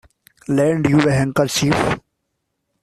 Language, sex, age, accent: English, male, under 19, India and South Asia (India, Pakistan, Sri Lanka)